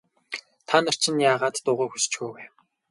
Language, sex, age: Mongolian, male, 19-29